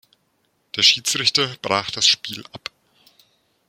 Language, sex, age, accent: German, male, 40-49, Deutschland Deutsch